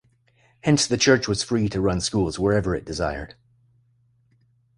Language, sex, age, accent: English, male, 30-39, United States English